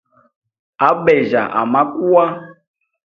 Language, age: Hemba, 19-29